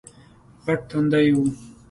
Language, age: Pashto, 30-39